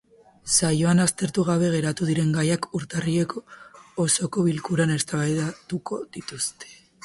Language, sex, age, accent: Basque, female, 19-29, Mendebalekoa (Araba, Bizkaia, Gipuzkoako mendebaleko herri batzuk)